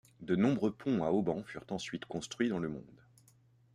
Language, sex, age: French, male, 30-39